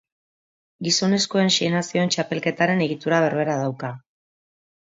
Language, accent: Basque, Mendebalekoa (Araba, Bizkaia, Gipuzkoako mendebaleko herri batzuk)